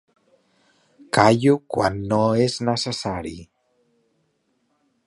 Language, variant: Catalan, Central